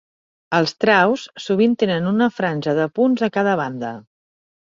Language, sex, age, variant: Catalan, female, 40-49, Central